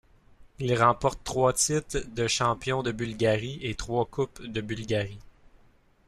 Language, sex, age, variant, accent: French, male, 19-29, Français d'Amérique du Nord, Français du Canada